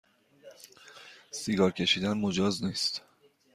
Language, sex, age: Persian, male, 30-39